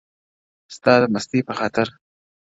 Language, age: Pashto, 19-29